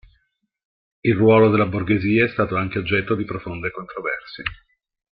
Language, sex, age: Italian, male, 60-69